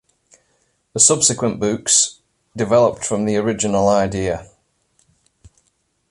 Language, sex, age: English, male, 40-49